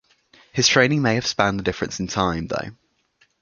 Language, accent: English, England English